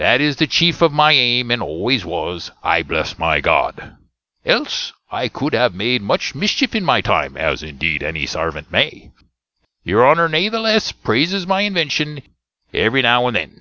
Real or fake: real